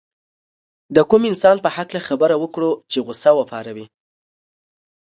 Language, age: Pashto, 19-29